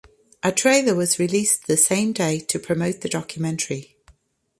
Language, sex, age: English, female, 50-59